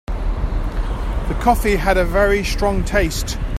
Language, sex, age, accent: English, male, 50-59, England English